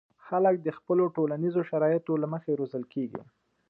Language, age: Pashto, 19-29